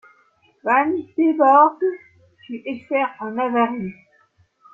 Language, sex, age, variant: French, female, 50-59, Français de métropole